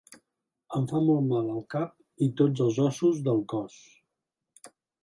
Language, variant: Catalan, Central